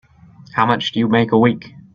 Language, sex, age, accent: English, male, 19-29, New Zealand English